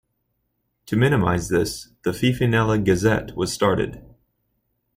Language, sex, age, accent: English, male, 19-29, United States English